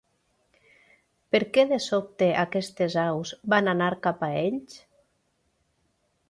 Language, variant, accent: Catalan, Valencià meridional, valencià